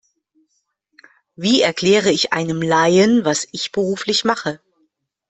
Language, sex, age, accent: German, female, 50-59, Deutschland Deutsch